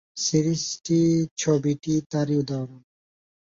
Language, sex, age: Bengali, male, 19-29